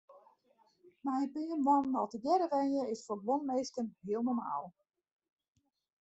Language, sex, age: Western Frisian, female, 50-59